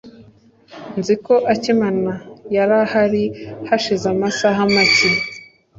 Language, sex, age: Kinyarwanda, female, 19-29